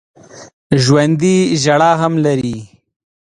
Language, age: Pashto, 19-29